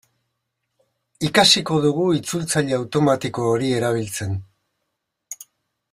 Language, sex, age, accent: Basque, male, 60-69, Mendebalekoa (Araba, Bizkaia, Gipuzkoako mendebaleko herri batzuk)